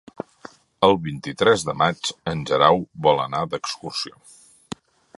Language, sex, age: Catalan, male, 50-59